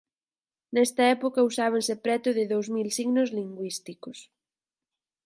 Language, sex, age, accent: Galician, female, 19-29, Central (sen gheada)